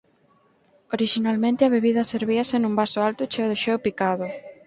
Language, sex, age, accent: Galician, female, 19-29, Atlántico (seseo e gheada)